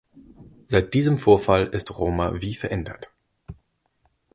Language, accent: German, Deutschland Deutsch